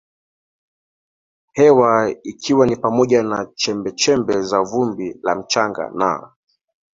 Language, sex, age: Swahili, male, 30-39